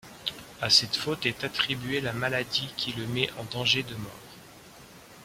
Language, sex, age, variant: French, male, 50-59, Français de métropole